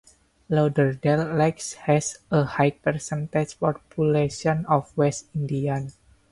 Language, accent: English, Malaysian English